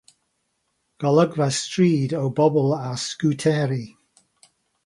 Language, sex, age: Welsh, male, 60-69